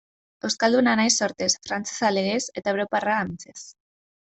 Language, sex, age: Basque, female, 19-29